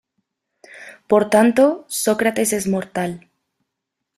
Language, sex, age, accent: Spanish, female, 19-29, México